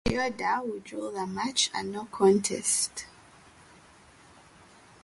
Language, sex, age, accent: English, female, 30-39, England English